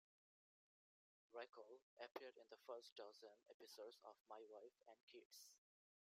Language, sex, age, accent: English, male, 19-29, United States English